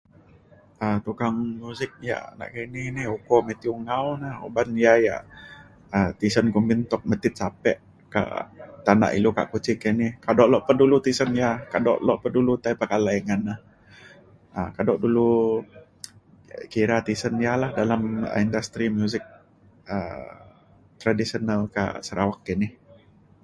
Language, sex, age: Mainstream Kenyah, male, 30-39